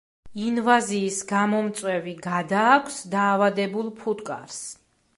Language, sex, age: Georgian, female, 30-39